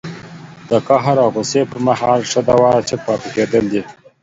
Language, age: Pashto, 19-29